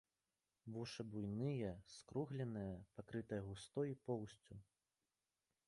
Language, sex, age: Belarusian, male, 19-29